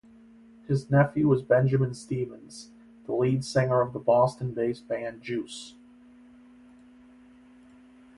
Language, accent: English, United States English